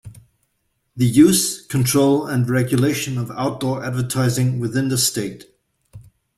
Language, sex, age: English, male, 40-49